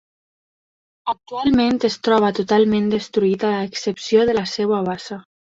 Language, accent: Catalan, valencià